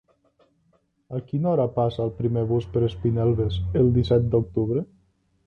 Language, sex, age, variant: Catalan, male, 19-29, Nord-Occidental